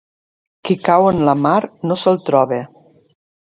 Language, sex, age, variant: Catalan, female, 50-59, Septentrional